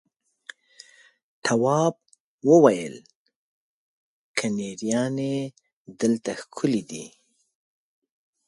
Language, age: Pashto, 40-49